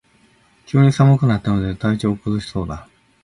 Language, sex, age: Japanese, male, 60-69